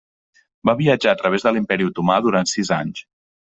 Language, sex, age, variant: Catalan, male, 30-39, Central